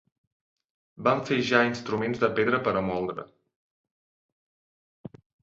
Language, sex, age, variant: Catalan, male, 19-29, Central